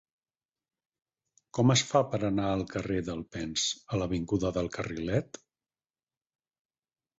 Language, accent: Catalan, Barcelona